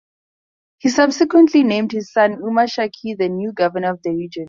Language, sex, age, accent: English, female, under 19, Southern African (South Africa, Zimbabwe, Namibia)